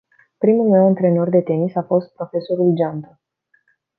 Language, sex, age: Romanian, female, 19-29